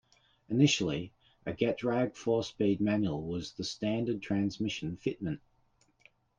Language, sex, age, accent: English, male, 40-49, Australian English